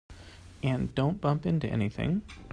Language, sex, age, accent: English, male, 30-39, United States English